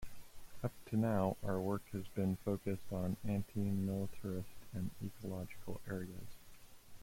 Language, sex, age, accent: English, male, 30-39, United States English